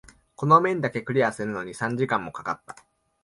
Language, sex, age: Japanese, male, 19-29